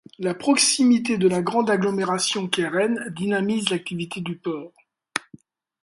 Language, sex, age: French, male, 60-69